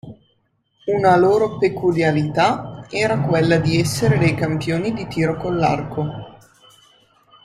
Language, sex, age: Italian, female, 19-29